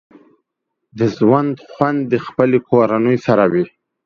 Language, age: Pashto, 30-39